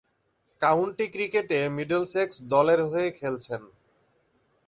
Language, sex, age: Bengali, male, 19-29